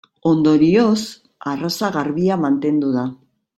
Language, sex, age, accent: Basque, female, 50-59, Erdialdekoa edo Nafarra (Gipuzkoa, Nafarroa)